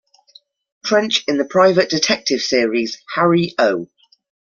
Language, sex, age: English, female, 30-39